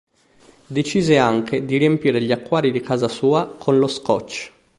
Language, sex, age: Italian, male, 19-29